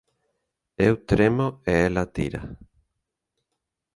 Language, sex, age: Galician, male, 40-49